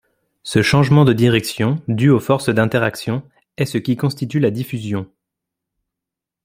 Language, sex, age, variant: French, male, 19-29, Français de métropole